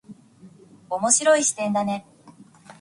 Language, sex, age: Japanese, female, 19-29